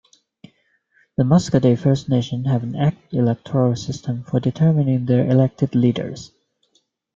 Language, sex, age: English, male, 30-39